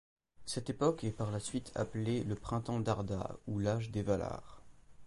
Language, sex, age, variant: French, male, under 19, Français de métropole